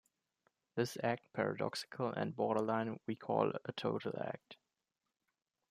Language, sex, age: English, male, 19-29